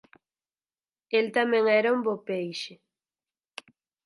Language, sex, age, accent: Galician, female, 19-29, Central (sen gheada)